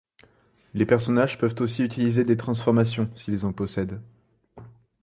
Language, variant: French, Français de métropole